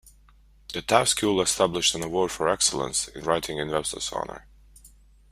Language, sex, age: English, male, 19-29